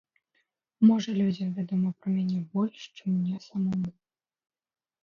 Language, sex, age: Belarusian, female, under 19